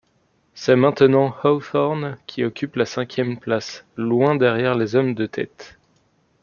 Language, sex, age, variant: French, male, 19-29, Français de métropole